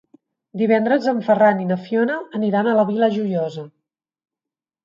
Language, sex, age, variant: Catalan, female, 40-49, Central